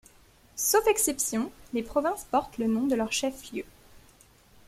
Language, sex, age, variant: French, female, 19-29, Français de métropole